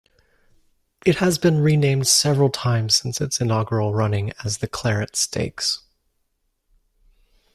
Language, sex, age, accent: English, male, 19-29, United States English